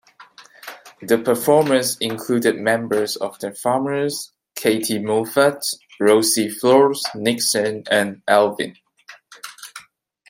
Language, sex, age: English, male, 19-29